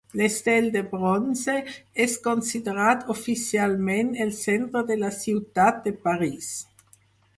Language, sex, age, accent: Catalan, female, 50-59, aprenent (recent, des d'altres llengües)